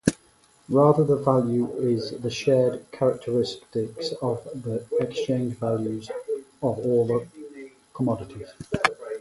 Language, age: English, 30-39